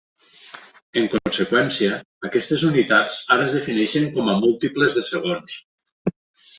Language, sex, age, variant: Catalan, male, 50-59, Nord-Occidental